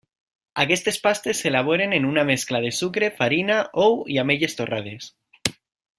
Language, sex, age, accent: Catalan, male, 19-29, valencià